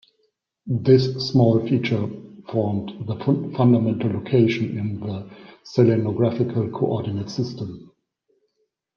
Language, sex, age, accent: English, male, 30-39, United States English